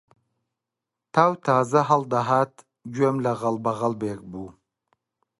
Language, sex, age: Central Kurdish, male, 30-39